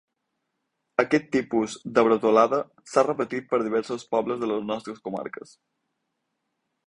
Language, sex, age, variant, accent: Catalan, male, 19-29, Balear, mallorquí